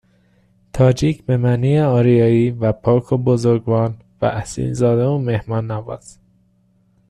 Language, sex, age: Persian, male, 19-29